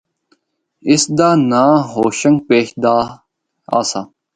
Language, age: Northern Hindko, 19-29